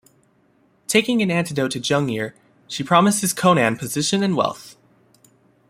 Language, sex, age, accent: English, male, under 19, United States English